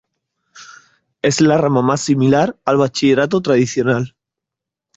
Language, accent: Spanish, España: Sur peninsular (Andalucia, Extremadura, Murcia)